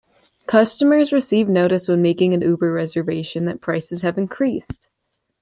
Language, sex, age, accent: English, female, under 19, United States English